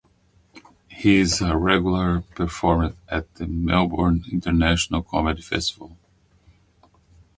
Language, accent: English, United States English